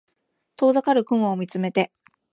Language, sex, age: Japanese, female, 19-29